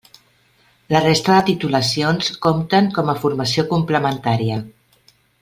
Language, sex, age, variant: Catalan, female, 50-59, Central